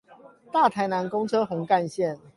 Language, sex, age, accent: Chinese, male, 30-39, 出生地：桃園市